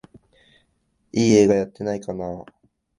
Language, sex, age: Japanese, male, 19-29